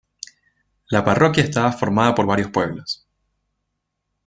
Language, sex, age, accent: Spanish, male, 30-39, Chileno: Chile, Cuyo